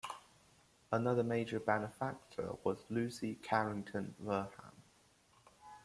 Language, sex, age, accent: English, male, under 19, England English